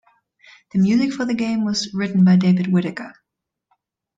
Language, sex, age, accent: English, female, 30-39, United States English